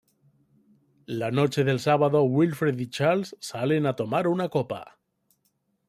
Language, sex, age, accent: Spanish, male, 40-49, España: Norte peninsular (Asturias, Castilla y León, Cantabria, País Vasco, Navarra, Aragón, La Rioja, Guadalajara, Cuenca)